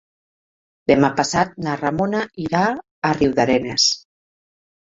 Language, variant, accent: Catalan, Nord-Occidental, Tortosí